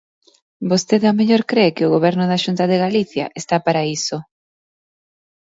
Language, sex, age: Galician, female, 30-39